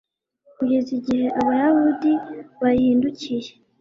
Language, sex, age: Kinyarwanda, female, 19-29